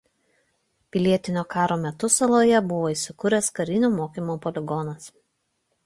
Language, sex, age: Lithuanian, female, 30-39